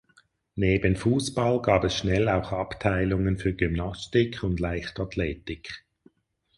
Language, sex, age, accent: German, male, 40-49, Schweizerdeutsch